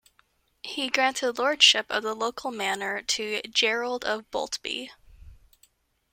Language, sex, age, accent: English, female, 19-29, United States English